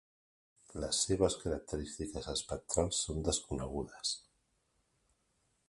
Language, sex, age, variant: Catalan, male, 40-49, Central